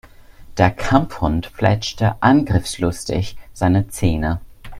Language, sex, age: German, male, 19-29